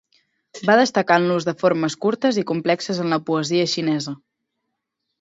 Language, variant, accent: Catalan, Central, central